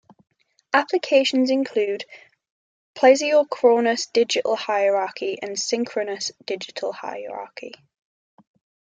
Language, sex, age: English, female, 19-29